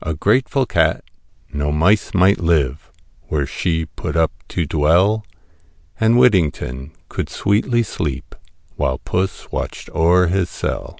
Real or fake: real